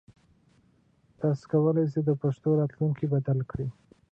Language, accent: Pashto, کندهاری لهجه